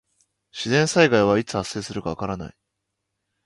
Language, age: Japanese, 19-29